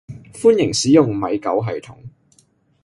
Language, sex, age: Cantonese, male, 19-29